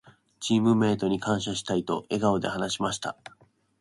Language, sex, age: Japanese, male, 19-29